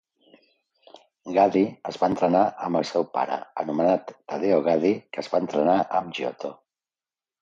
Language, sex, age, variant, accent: Catalan, male, 50-59, Central, central